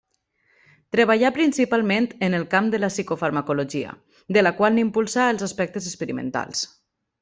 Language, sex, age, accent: Catalan, female, 30-39, valencià